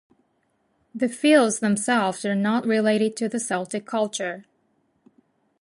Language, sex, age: English, female, 40-49